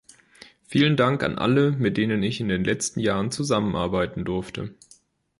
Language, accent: German, Deutschland Deutsch